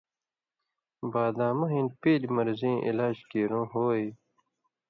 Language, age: Indus Kohistani, 19-29